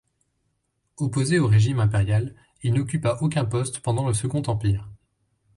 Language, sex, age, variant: French, male, 30-39, Français de métropole